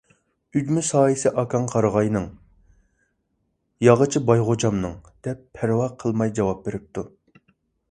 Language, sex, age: Uyghur, male, 19-29